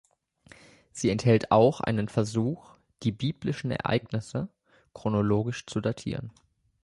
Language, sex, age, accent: German, male, 30-39, Deutschland Deutsch